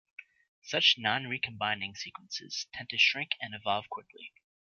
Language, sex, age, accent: English, male, 30-39, United States English